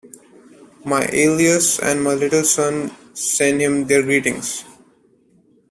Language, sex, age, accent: English, male, 19-29, India and South Asia (India, Pakistan, Sri Lanka)